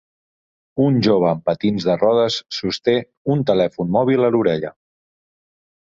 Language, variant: Catalan, Central